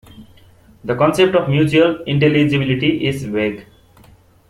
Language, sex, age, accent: English, male, 19-29, India and South Asia (India, Pakistan, Sri Lanka)